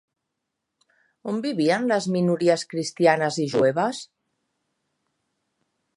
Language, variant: Catalan, Central